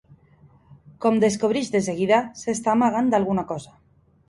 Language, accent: Catalan, valencià